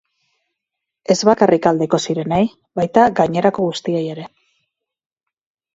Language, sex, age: Basque, female, 40-49